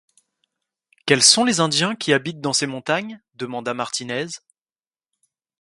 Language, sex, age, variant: French, male, 19-29, Français de métropole